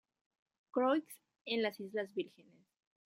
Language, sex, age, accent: Spanish, female, 30-39, México